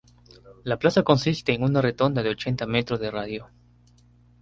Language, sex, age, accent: Spanish, male, 19-29, Andino-Pacífico: Colombia, Perú, Ecuador, oeste de Bolivia y Venezuela andina